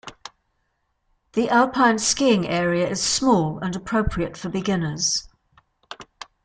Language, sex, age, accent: English, female, 70-79, England English